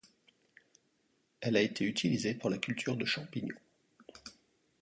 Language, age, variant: French, 40-49, Français de métropole